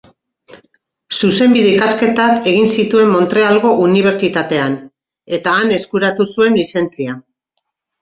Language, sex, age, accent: Basque, female, 50-59, Mendebalekoa (Araba, Bizkaia, Gipuzkoako mendebaleko herri batzuk)